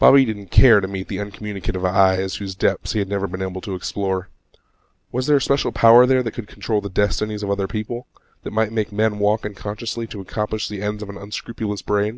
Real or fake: real